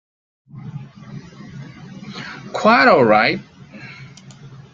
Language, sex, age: English, male, 40-49